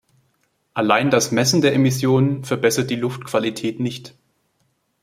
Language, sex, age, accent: German, male, 19-29, Deutschland Deutsch